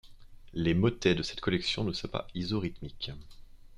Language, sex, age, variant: French, male, 19-29, Français de métropole